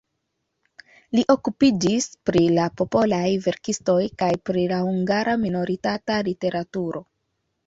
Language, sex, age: Esperanto, female, 19-29